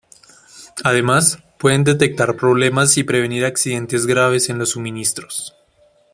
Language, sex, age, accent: Spanish, male, 19-29, América central